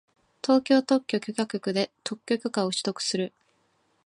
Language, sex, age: Japanese, female, 19-29